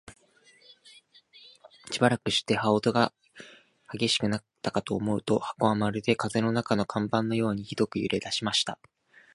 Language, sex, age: Japanese, male, 19-29